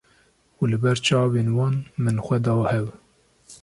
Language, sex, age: Kurdish, male, 30-39